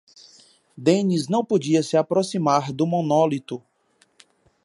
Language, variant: Portuguese, Portuguese (Brasil)